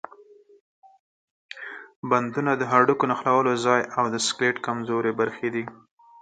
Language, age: Pashto, 30-39